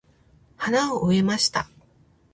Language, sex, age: Japanese, female, 30-39